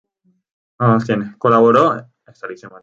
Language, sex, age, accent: Spanish, male, 19-29, España: Islas Canarias